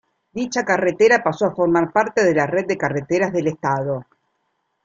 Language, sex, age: Spanish, female, 50-59